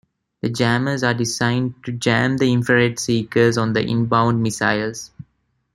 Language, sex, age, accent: English, male, 19-29, India and South Asia (India, Pakistan, Sri Lanka)